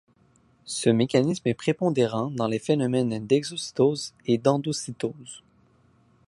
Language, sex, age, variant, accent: French, male, 19-29, Français d'Amérique du Nord, Français du Canada